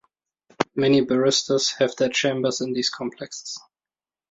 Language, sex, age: English, male, 30-39